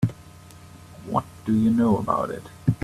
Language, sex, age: English, male, 30-39